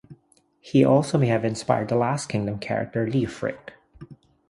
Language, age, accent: English, 30-39, Filipino